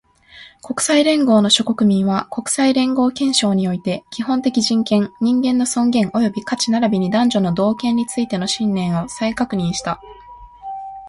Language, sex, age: Japanese, female, 19-29